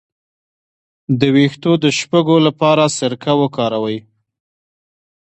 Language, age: Pashto, 30-39